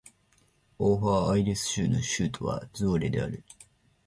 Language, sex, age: Japanese, male, 19-29